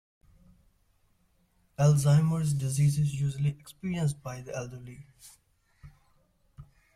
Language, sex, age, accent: English, male, 19-29, India and South Asia (India, Pakistan, Sri Lanka)